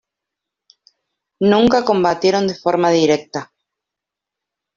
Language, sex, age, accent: Spanish, female, 19-29, Rioplatense: Argentina, Uruguay, este de Bolivia, Paraguay